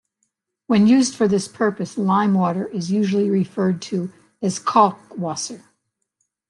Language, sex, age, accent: English, female, 70-79, United States English